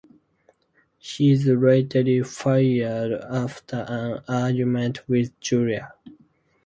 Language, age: English, 19-29